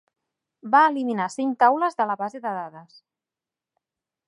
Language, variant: Catalan, Central